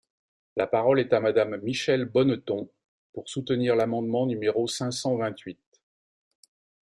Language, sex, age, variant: French, male, 50-59, Français de métropole